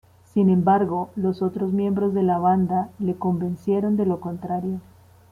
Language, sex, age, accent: Spanish, female, 40-49, Andino-Pacífico: Colombia, Perú, Ecuador, oeste de Bolivia y Venezuela andina